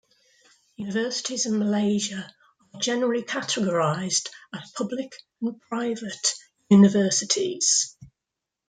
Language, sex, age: English, female, 50-59